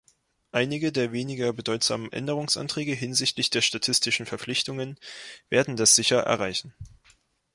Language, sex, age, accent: German, male, 19-29, Deutschland Deutsch